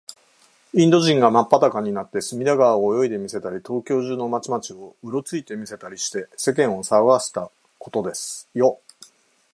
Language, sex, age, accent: Japanese, male, 60-69, 標準